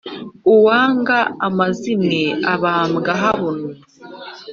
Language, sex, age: Kinyarwanda, female, 30-39